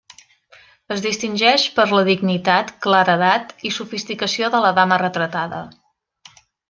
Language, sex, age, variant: Catalan, female, 30-39, Central